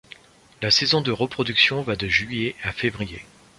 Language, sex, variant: French, male, Français de métropole